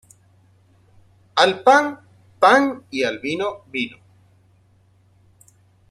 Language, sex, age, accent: Spanish, male, 40-49, Caribe: Cuba, Venezuela, Puerto Rico, República Dominicana, Panamá, Colombia caribeña, México caribeño, Costa del golfo de México